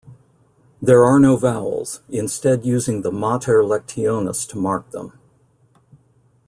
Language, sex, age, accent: English, male, 60-69, United States English